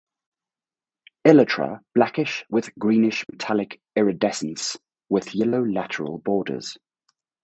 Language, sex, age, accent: English, male, 30-39, United States English